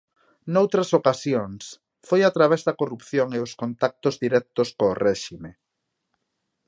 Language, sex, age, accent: Galician, male, 30-39, Normativo (estándar)